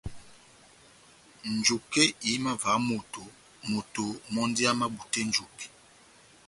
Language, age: Batanga, 40-49